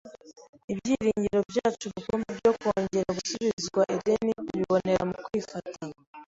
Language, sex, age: Kinyarwanda, female, 19-29